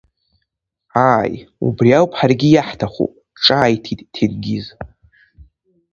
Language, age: Abkhazian, under 19